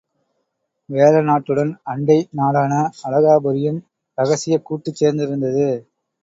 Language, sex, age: Tamil, male, 30-39